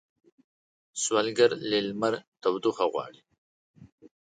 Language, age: Pashto, 19-29